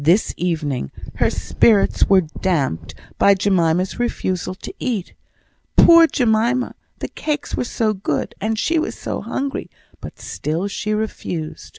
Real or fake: real